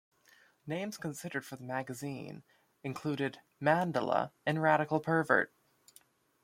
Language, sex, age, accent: English, male, under 19, United States English